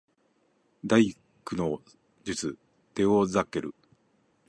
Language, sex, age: Japanese, male, 40-49